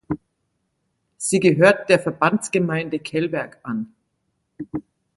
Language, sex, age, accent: German, female, 60-69, Deutschland Deutsch